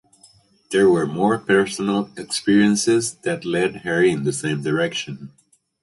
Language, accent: English, United States English